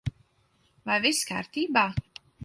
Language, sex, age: Latvian, female, 19-29